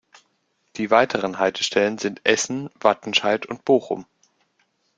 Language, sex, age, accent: German, male, 30-39, Deutschland Deutsch